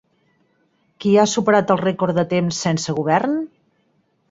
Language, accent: Catalan, Garrotxi